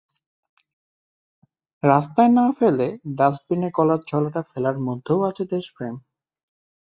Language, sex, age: Bengali, male, 19-29